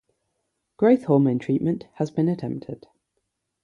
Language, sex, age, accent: English, female, 30-39, England English; yorkshire